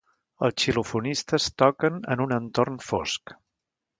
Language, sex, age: Catalan, male, 60-69